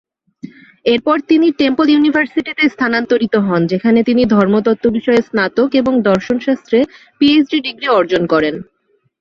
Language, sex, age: Bengali, female, 30-39